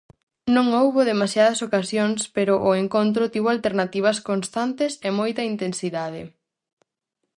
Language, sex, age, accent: Galician, female, 19-29, Normativo (estándar)